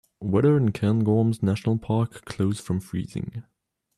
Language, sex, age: English, male, 19-29